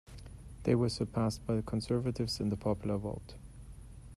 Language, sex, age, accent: English, male, 40-49, England English